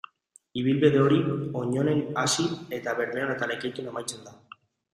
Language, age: Basque, 19-29